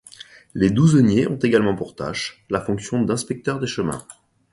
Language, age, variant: French, 30-39, Français de métropole